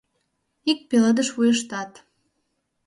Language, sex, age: Mari, female, under 19